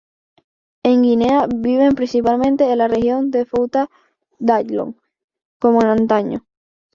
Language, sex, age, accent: Spanish, male, 19-29, España: Islas Canarias